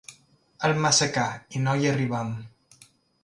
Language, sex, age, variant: Catalan, male, 19-29, Balear